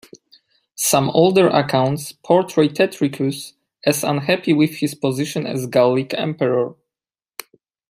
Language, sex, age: English, male, 19-29